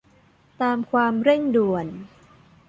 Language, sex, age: Thai, female, 19-29